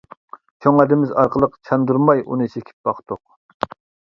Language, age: Uyghur, 30-39